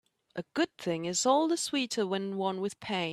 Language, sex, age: English, female, 40-49